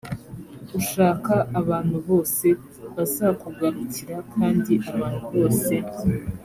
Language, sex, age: Kinyarwanda, female, under 19